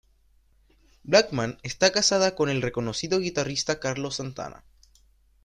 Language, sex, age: Spanish, male, 19-29